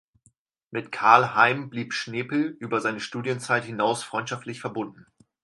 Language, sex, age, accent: German, male, 19-29, Deutschland Deutsch